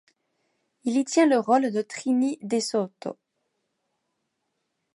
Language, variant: French, Français de métropole